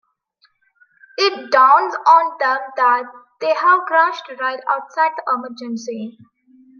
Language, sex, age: English, female, 19-29